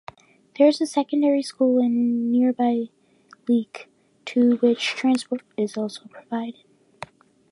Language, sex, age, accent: English, female, under 19, United States English